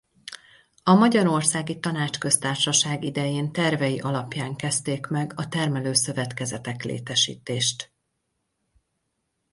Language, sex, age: Hungarian, female, 40-49